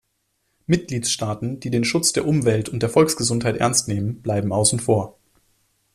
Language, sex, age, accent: German, male, 19-29, Deutschland Deutsch